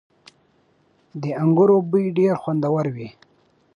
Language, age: Pashto, 30-39